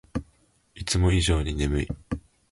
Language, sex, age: Japanese, male, 19-29